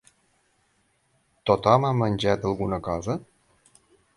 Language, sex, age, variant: Catalan, male, 50-59, Balear